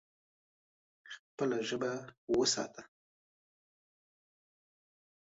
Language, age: Pashto, 40-49